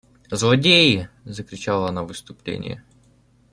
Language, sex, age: Russian, male, 19-29